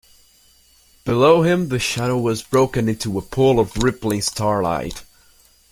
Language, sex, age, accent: English, male, under 19, United States English